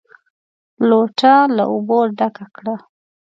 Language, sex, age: Pashto, female, 19-29